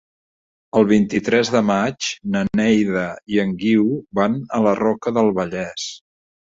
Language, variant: Catalan, Central